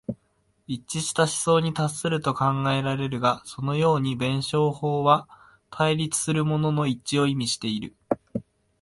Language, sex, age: Japanese, female, 19-29